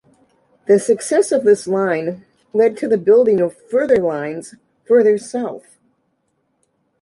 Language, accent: English, United States English